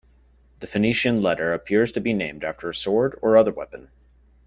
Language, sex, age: English, male, 19-29